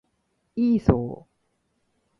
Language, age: Japanese, 19-29